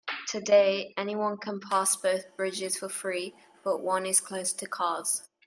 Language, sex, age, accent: English, female, under 19, England English